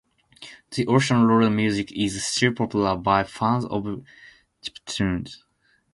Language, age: English, 19-29